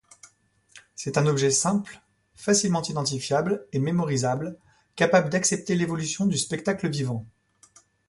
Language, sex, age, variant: French, male, 40-49, Français de métropole